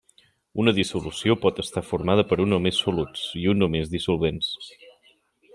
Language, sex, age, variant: Catalan, male, 30-39, Central